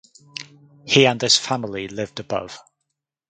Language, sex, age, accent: English, male, 30-39, England English